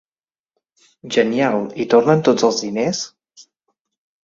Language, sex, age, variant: Catalan, male, 40-49, Central